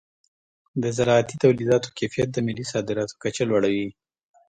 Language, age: Pashto, 19-29